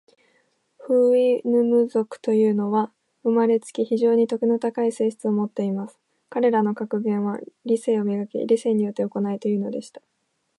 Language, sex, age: Japanese, female, 19-29